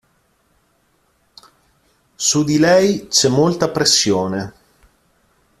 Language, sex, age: Italian, male, 40-49